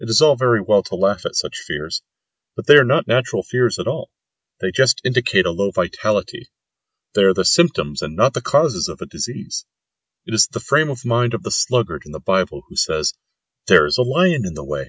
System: none